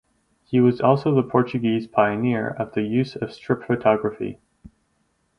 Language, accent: English, Canadian English